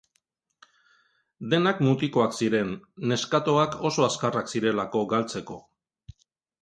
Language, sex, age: Basque, male, 50-59